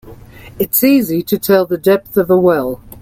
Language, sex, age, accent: English, female, 60-69, Australian English